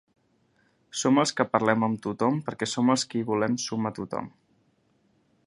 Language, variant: Catalan, Central